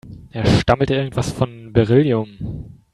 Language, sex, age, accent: German, male, 19-29, Deutschland Deutsch